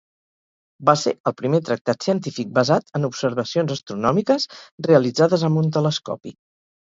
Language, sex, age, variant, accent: Catalan, female, 50-59, Central, central